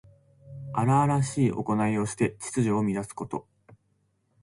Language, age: Japanese, 19-29